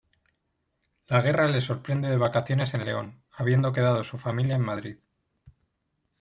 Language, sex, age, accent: Spanish, male, 40-49, España: Norte peninsular (Asturias, Castilla y León, Cantabria, País Vasco, Navarra, Aragón, La Rioja, Guadalajara, Cuenca)